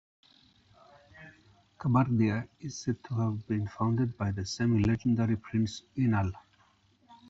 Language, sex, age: English, male, 50-59